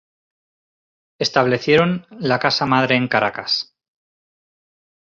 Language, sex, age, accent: Spanish, male, 30-39, España: Norte peninsular (Asturias, Castilla y León, Cantabria, País Vasco, Navarra, Aragón, La Rioja, Guadalajara, Cuenca)